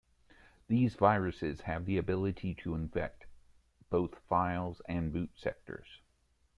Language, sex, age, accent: English, male, 40-49, United States English